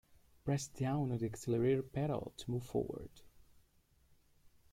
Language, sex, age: English, male, 30-39